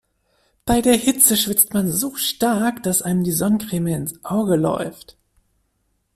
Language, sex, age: German, female, 30-39